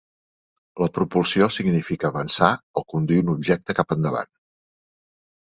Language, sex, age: Catalan, male, 50-59